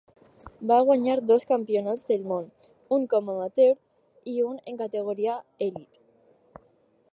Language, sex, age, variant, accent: Catalan, female, under 19, Alacantí, valencià